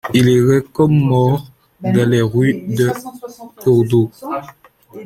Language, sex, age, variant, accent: French, male, 19-29, Français des départements et régions d'outre-mer, Français de Guadeloupe